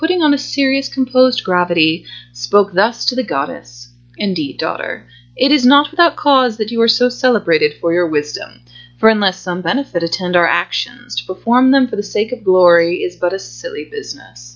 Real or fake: real